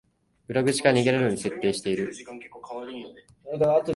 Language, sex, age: Japanese, male, under 19